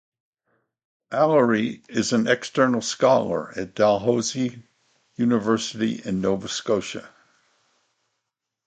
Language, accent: English, United States English